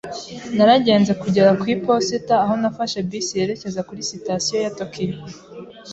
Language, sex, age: Kinyarwanda, female, 19-29